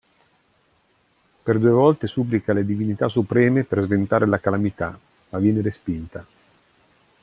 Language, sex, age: Italian, male, 50-59